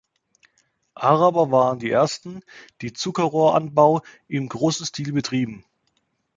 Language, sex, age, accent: German, male, 30-39, Deutschland Deutsch